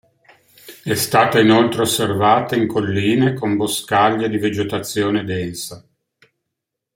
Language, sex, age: Italian, male, 60-69